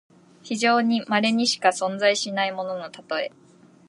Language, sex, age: Japanese, female, 19-29